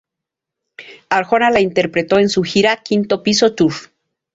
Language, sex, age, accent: Spanish, female, 40-49, México